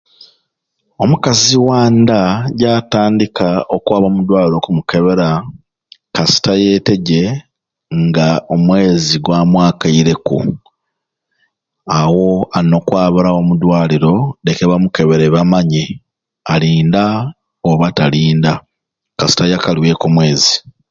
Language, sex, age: Ruuli, male, 30-39